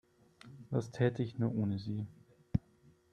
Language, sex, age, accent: German, male, 30-39, Deutschland Deutsch